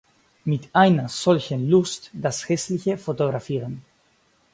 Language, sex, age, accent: German, male, under 19, Deutschland Deutsch